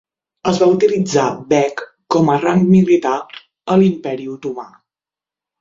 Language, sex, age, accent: Catalan, female, 19-29, central; septentrional